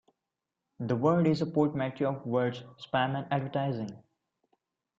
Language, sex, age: English, male, 19-29